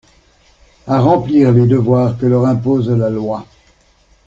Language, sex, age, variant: French, male, 60-69, Français de métropole